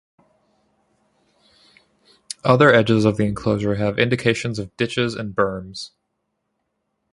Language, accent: English, United States English